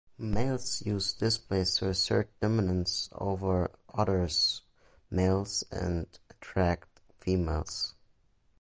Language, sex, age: English, male, under 19